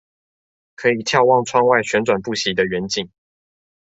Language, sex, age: Chinese, male, 19-29